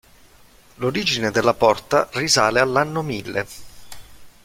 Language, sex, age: Italian, male, 30-39